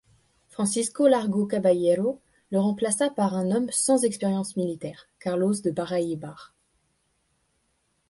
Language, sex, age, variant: French, female, 19-29, Français de métropole